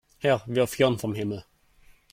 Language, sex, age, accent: German, male, 19-29, Deutschland Deutsch